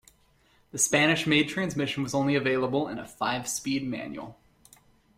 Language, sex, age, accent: English, male, 30-39, United States English